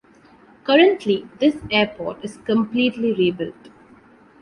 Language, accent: English, India and South Asia (India, Pakistan, Sri Lanka)